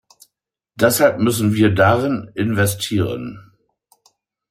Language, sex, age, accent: German, male, 50-59, Deutschland Deutsch